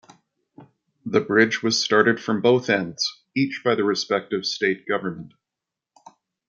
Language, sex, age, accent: English, male, 40-49, Canadian English